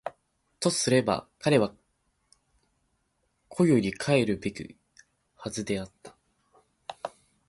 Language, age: Japanese, 19-29